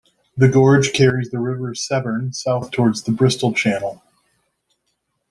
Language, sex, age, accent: English, male, 30-39, United States English